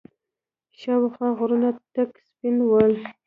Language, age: Pashto, 19-29